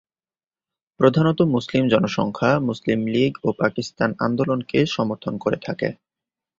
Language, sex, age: Bengali, male, 19-29